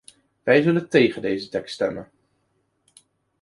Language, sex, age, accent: Dutch, male, 19-29, Nederlands Nederlands